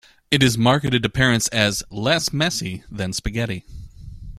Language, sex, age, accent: English, male, 30-39, United States English